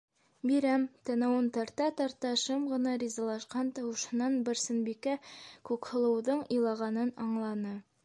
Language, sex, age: Bashkir, female, under 19